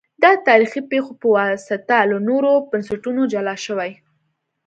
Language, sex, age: Pashto, female, 19-29